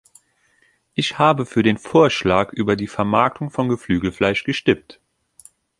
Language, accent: German, Deutschland Deutsch